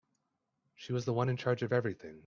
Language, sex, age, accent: English, male, 19-29, Canadian English